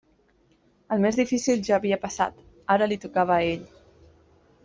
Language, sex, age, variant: Catalan, female, 19-29, Central